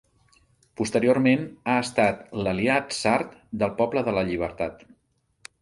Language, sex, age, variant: Catalan, male, 50-59, Central